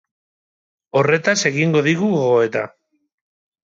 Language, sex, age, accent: Basque, male, 30-39, Mendebalekoa (Araba, Bizkaia, Gipuzkoako mendebaleko herri batzuk)